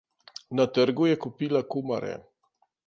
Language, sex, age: Slovenian, male, 60-69